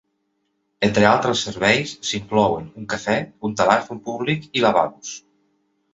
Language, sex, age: Catalan, male, 40-49